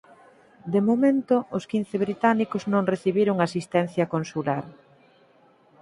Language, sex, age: Galician, female, 50-59